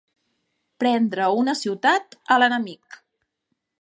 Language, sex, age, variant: Catalan, female, 40-49, Central